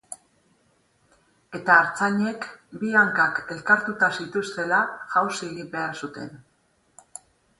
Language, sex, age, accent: Basque, female, 50-59, Erdialdekoa edo Nafarra (Gipuzkoa, Nafarroa)